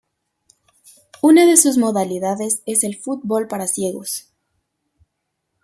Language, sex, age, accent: Spanish, female, 19-29, América central